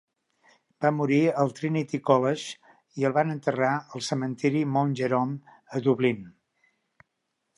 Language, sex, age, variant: Catalan, male, 60-69, Central